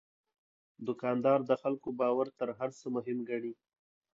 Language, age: Pashto, 30-39